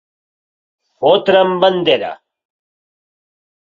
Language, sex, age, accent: Catalan, male, 40-49, Català central